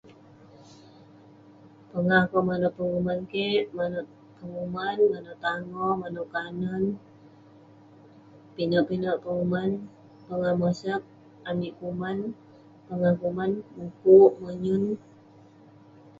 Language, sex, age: Western Penan, female, 19-29